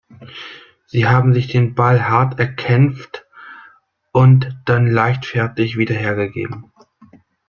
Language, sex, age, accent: German, male, 19-29, Deutschland Deutsch